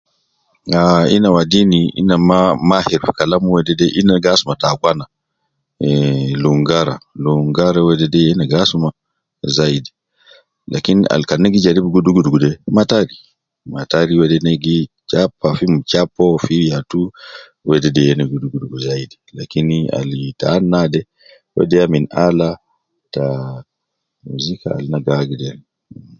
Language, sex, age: Nubi, male, 50-59